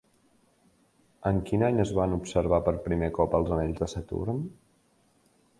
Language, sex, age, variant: Catalan, male, 19-29, Septentrional